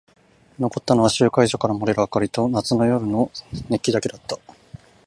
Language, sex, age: Japanese, male, 19-29